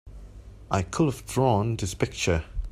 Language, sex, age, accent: English, male, 30-39, Hong Kong English